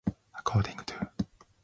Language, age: English, 19-29